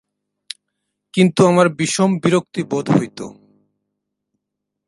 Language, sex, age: Bengali, male, 19-29